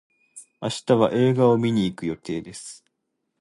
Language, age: Japanese, 30-39